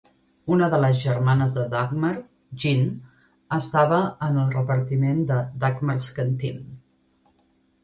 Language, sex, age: Catalan, female, 30-39